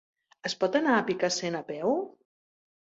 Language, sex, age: Catalan, female, 60-69